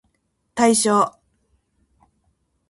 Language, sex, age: Japanese, female, 50-59